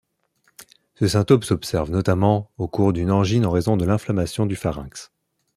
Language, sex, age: French, male, 19-29